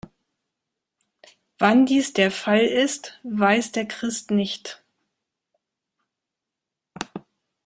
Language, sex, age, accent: German, female, 40-49, Deutschland Deutsch